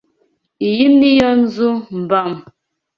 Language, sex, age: Kinyarwanda, female, 19-29